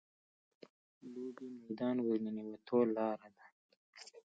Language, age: Pashto, 30-39